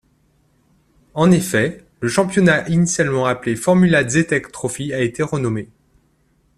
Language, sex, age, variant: French, male, 40-49, Français de métropole